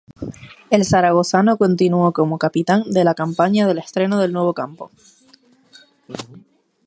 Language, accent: Spanish, España: Islas Canarias